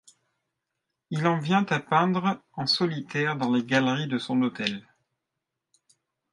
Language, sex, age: French, male, 30-39